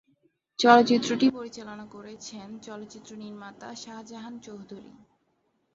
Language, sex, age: Bengali, female, 19-29